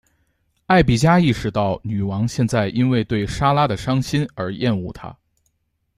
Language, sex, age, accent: Chinese, male, 19-29, 出生地：河北省